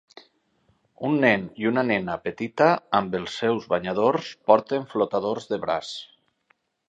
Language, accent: Catalan, valencià